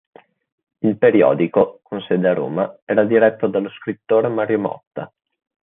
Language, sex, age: Italian, male, under 19